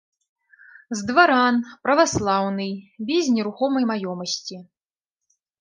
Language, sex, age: Belarusian, female, 30-39